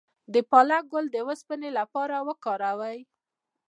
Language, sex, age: Pashto, female, 30-39